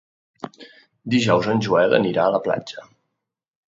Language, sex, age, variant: Catalan, male, 30-39, Central